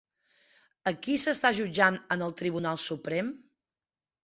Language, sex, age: Catalan, female, 40-49